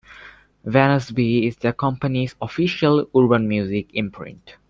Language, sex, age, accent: English, male, under 19, England English